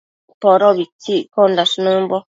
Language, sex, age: Matsés, female, under 19